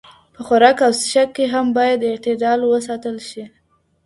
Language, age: Pashto, under 19